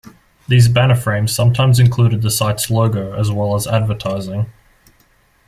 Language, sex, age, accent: English, male, under 19, Australian English